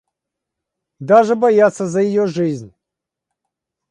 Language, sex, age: Russian, male, 50-59